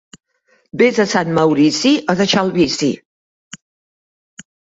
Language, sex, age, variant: Catalan, female, 70-79, Central